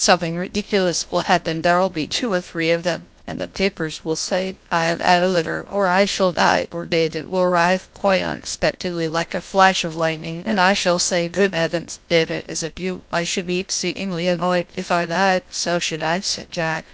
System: TTS, GlowTTS